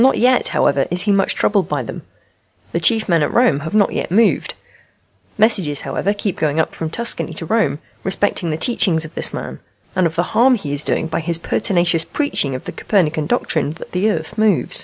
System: none